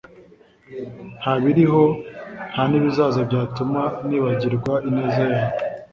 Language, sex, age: Kinyarwanda, male, 19-29